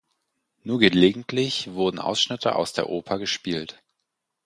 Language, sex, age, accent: German, male, 19-29, Deutschland Deutsch